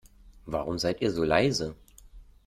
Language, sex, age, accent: German, male, 30-39, Deutschland Deutsch